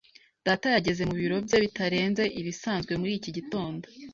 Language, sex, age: Kinyarwanda, female, 19-29